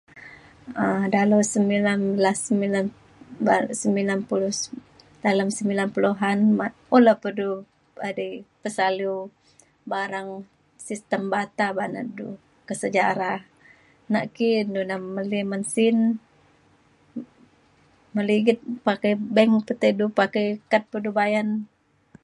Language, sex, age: Mainstream Kenyah, female, 40-49